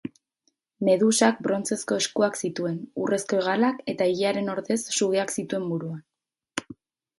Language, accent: Basque, Erdialdekoa edo Nafarra (Gipuzkoa, Nafarroa)